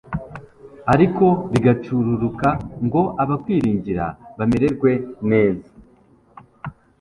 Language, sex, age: Kinyarwanda, male, 19-29